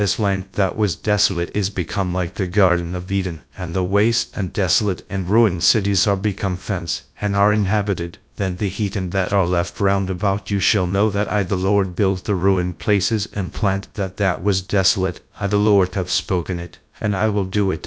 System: TTS, GradTTS